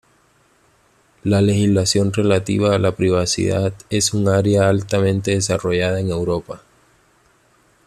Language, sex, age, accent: Spanish, male, 19-29, Caribe: Cuba, Venezuela, Puerto Rico, República Dominicana, Panamá, Colombia caribeña, México caribeño, Costa del golfo de México